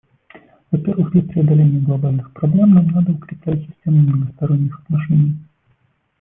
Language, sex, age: Russian, male, 30-39